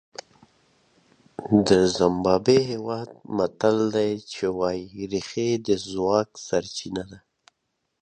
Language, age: Pashto, 19-29